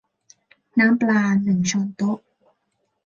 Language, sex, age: Thai, female, 19-29